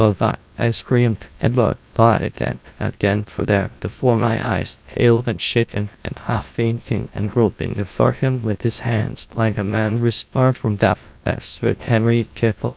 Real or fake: fake